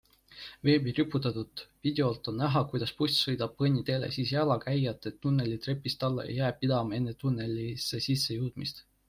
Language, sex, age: Estonian, male, 19-29